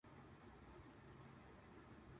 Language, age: Japanese, 19-29